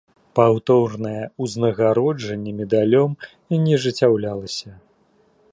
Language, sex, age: Belarusian, male, 40-49